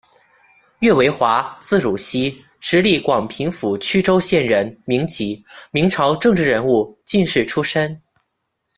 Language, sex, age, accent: Chinese, male, under 19, 出生地：江西省